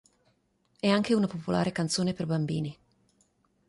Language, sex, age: Italian, female, 30-39